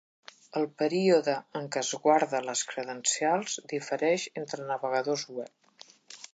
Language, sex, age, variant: Catalan, female, 60-69, Central